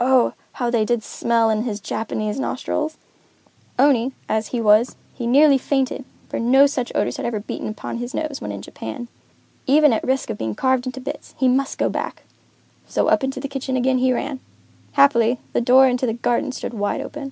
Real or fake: real